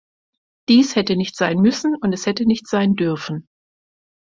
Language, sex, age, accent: German, female, 50-59, Deutschland Deutsch